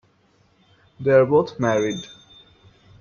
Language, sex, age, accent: English, male, 19-29, India and South Asia (India, Pakistan, Sri Lanka)